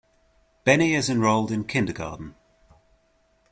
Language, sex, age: English, male, 50-59